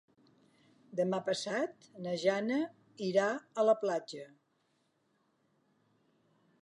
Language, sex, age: Catalan, female, 60-69